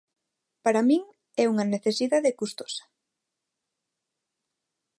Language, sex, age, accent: Galician, female, 19-29, Neofalante